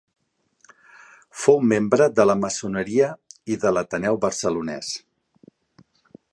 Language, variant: Catalan, Central